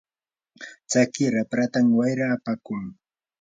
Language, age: Yanahuanca Pasco Quechua, 19-29